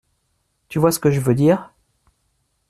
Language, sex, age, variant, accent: French, male, 40-49, Français d'Amérique du Nord, Français du Canada